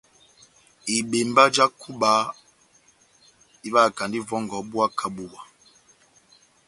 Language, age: Batanga, 40-49